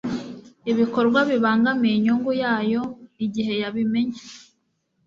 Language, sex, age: Kinyarwanda, female, 19-29